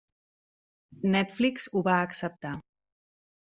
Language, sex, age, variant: Catalan, female, 30-39, Central